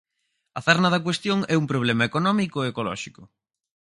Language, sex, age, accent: Galician, male, 19-29, Oriental (común en zona oriental); Normativo (estándar)